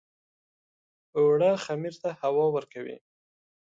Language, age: Pashto, 30-39